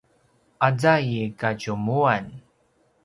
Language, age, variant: Paiwan, 30-39, pinayuanan a kinaikacedasan (東排灣語)